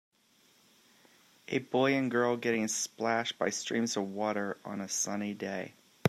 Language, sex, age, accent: English, male, 40-49, United States English